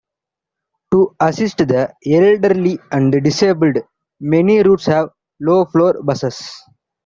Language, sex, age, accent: English, male, 19-29, India and South Asia (India, Pakistan, Sri Lanka)